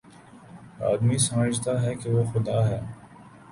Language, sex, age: Urdu, male, 19-29